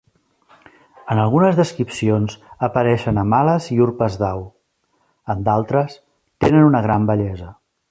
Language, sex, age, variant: Catalan, male, 40-49, Central